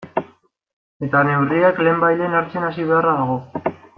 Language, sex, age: Basque, male, 19-29